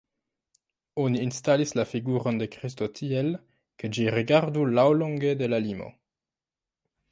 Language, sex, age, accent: Esperanto, male, 19-29, Internacia